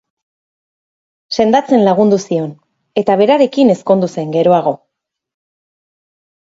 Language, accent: Basque, Erdialdekoa edo Nafarra (Gipuzkoa, Nafarroa)